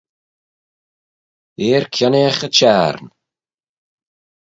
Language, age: Manx, 40-49